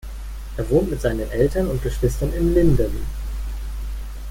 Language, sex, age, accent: German, male, 19-29, Deutschland Deutsch